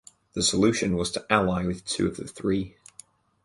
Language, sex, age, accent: English, male, under 19, England English